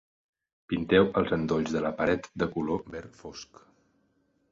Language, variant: Catalan, Central